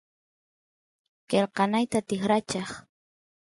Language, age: Santiago del Estero Quichua, 30-39